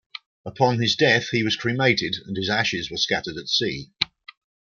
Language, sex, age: English, male, 60-69